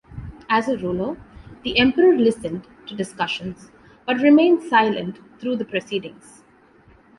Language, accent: English, India and South Asia (India, Pakistan, Sri Lanka)